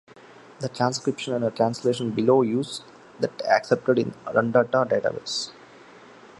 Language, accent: English, India and South Asia (India, Pakistan, Sri Lanka)